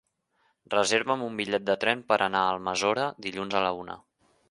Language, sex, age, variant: Catalan, male, 19-29, Central